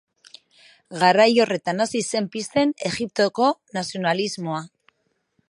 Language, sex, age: Basque, female, 40-49